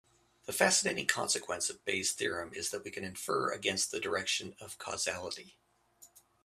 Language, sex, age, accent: English, male, 50-59, United States English